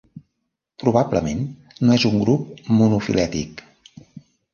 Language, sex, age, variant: Catalan, male, 70-79, Central